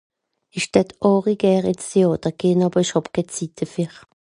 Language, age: Swiss German, 50-59